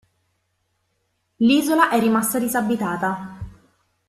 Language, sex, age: Italian, female, 30-39